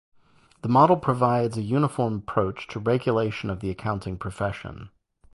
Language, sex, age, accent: English, male, 40-49, United States English